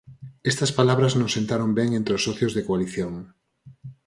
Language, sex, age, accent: Galician, male, 40-49, Normativo (estándar)